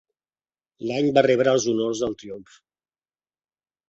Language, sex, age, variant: Catalan, male, 40-49, Central